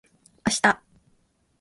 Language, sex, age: Japanese, female, 19-29